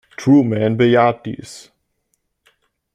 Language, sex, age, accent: German, male, under 19, Deutschland Deutsch